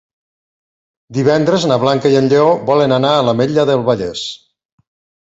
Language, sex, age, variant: Catalan, male, 50-59, Nord-Occidental